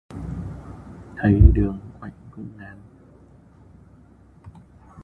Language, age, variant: Vietnamese, 19-29, Hà Nội